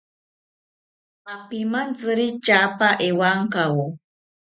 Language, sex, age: South Ucayali Ashéninka, female, 40-49